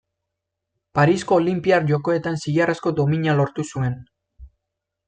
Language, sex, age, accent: Basque, male, 19-29, Mendebalekoa (Araba, Bizkaia, Gipuzkoako mendebaleko herri batzuk)